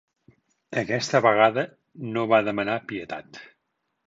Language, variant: Catalan, Central